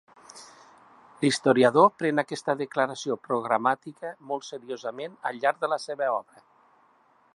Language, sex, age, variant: Catalan, male, 60-69, Central